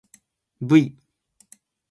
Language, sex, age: Japanese, male, 19-29